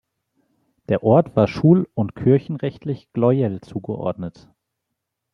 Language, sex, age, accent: German, male, 19-29, Deutschland Deutsch